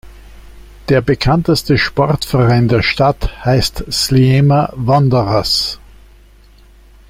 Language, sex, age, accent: German, male, 60-69, Österreichisches Deutsch